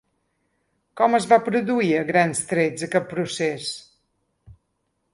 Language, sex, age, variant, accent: Catalan, female, 50-59, Balear, menorquí